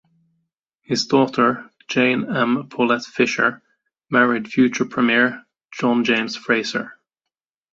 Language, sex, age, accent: English, male, 30-39, United States English